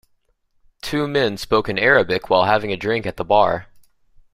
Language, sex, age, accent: English, male, 19-29, United States English